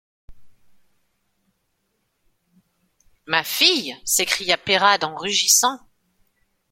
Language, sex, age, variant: French, female, 40-49, Français de métropole